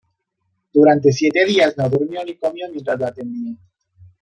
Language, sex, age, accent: Spanish, male, 30-39, México